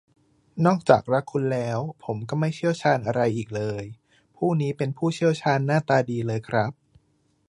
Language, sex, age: Thai, male, 19-29